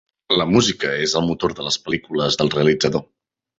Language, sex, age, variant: Catalan, male, 30-39, Central